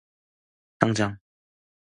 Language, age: Korean, 19-29